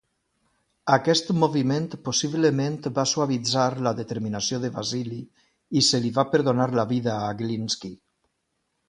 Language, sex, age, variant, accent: Catalan, male, 50-59, Valencià central, valencià